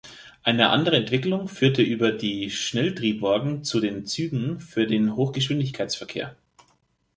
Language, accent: German, Deutschland Deutsch